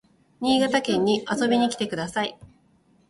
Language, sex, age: Japanese, female, 30-39